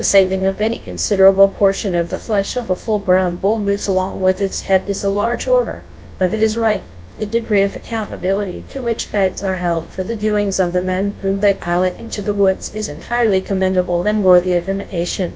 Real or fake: fake